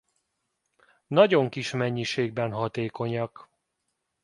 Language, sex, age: Hungarian, male, 40-49